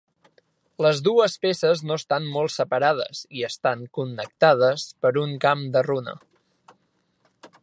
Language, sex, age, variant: Catalan, male, 19-29, Central